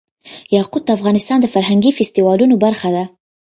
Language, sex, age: Pashto, female, 19-29